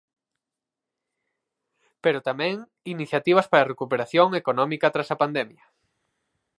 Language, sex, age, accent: Galician, male, 19-29, Central (gheada)